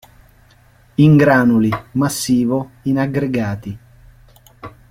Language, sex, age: Italian, male, 40-49